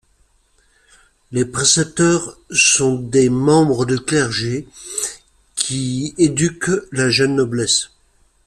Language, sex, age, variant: French, male, 50-59, Français de métropole